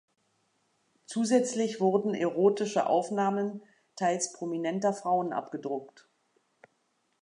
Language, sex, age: German, female, 40-49